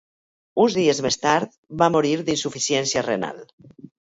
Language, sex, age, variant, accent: Catalan, female, 50-59, Valencià meridional, valencià